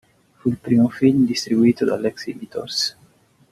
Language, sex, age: Italian, male, 19-29